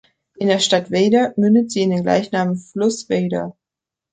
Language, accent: German, Deutschland Deutsch